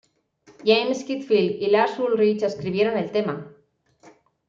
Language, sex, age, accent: Spanish, female, 40-49, España: Norte peninsular (Asturias, Castilla y León, Cantabria, País Vasco, Navarra, Aragón, La Rioja, Guadalajara, Cuenca)